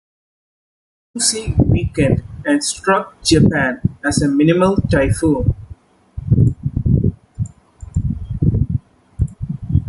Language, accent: English, India and South Asia (India, Pakistan, Sri Lanka)